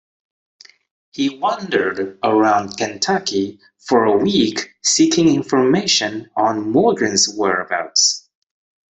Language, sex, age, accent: English, male, 30-39, United States English